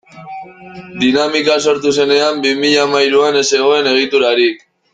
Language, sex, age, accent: Basque, male, 19-29, Mendebalekoa (Araba, Bizkaia, Gipuzkoako mendebaleko herri batzuk)